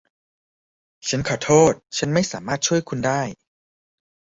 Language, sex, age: Thai, male, 19-29